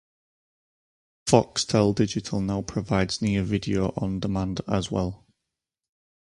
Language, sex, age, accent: English, male, 30-39, England English